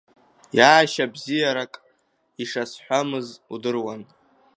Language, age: Abkhazian, under 19